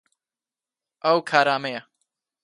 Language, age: Central Kurdish, 19-29